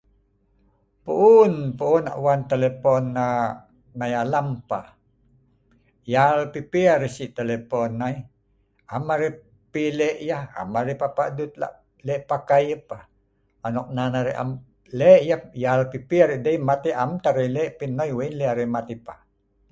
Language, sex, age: Sa'ban, male, 50-59